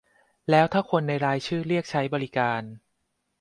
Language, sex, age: Thai, male, 30-39